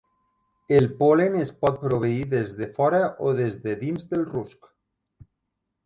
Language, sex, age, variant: Catalan, male, 30-39, Nord-Occidental